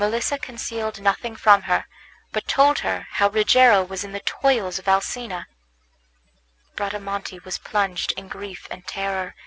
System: none